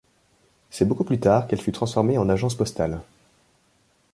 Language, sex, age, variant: French, male, 19-29, Français de métropole